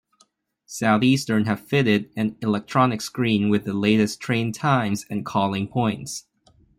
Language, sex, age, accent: English, male, 19-29, United States English